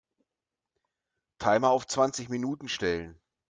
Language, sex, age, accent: German, male, 40-49, Deutschland Deutsch